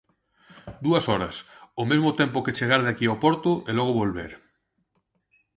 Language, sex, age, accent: Galician, male, 40-49, Normativo (estándar); Neofalante